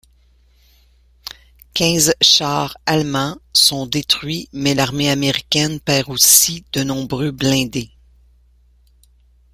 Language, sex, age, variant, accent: French, female, 50-59, Français d'Amérique du Nord, Français du Canada